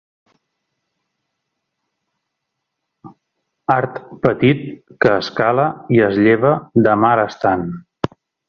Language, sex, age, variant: Catalan, male, 30-39, Central